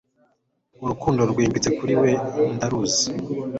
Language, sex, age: Kinyarwanda, male, 19-29